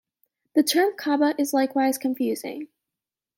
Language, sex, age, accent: English, female, under 19, United States English